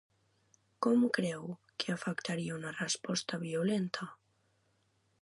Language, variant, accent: Catalan, Central, central